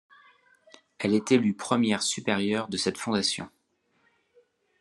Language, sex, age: French, male, 30-39